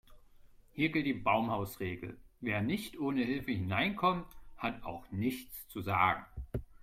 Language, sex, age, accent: German, male, 30-39, Deutschland Deutsch